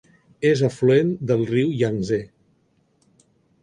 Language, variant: Catalan, Central